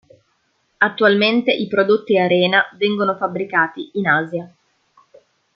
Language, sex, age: Italian, female, 19-29